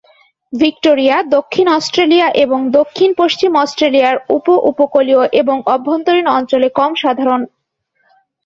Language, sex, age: Bengali, female, 19-29